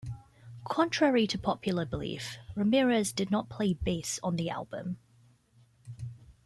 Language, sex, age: English, female, 19-29